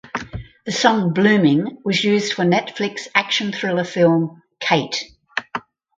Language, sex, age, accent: English, female, 60-69, Australian English